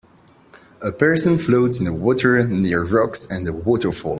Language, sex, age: English, male, 19-29